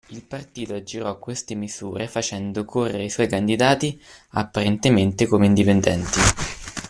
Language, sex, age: Italian, male, 19-29